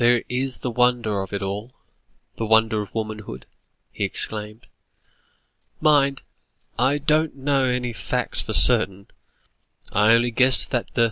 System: none